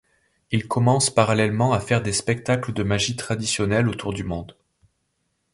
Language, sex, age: French, male, 30-39